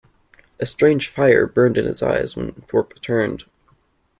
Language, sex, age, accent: English, male, 19-29, United States English